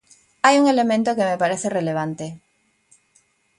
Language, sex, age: Galician, male, 50-59